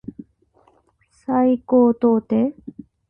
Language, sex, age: Japanese, female, 19-29